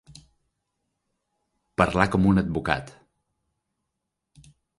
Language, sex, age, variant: Catalan, male, 30-39, Central